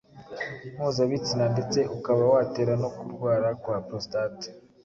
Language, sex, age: Kinyarwanda, male, 19-29